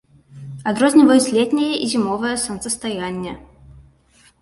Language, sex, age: Belarusian, female, 30-39